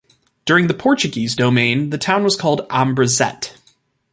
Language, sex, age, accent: English, male, 19-29, United States English